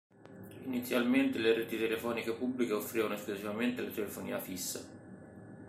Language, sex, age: Italian, male, 40-49